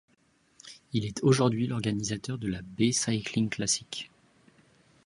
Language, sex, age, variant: French, male, 19-29, Français de métropole